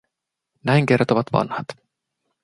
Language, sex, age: Finnish, male, 30-39